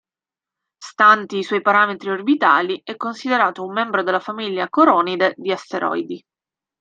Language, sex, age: Italian, female, 19-29